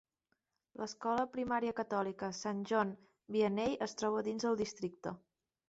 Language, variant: Catalan, Central